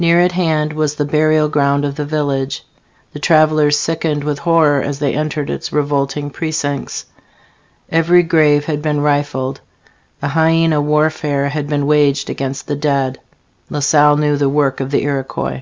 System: none